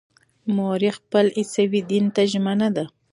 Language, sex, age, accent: Pashto, female, 19-29, معیاري پښتو